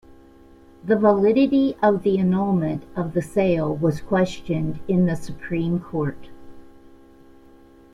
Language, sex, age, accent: English, female, 70-79, United States English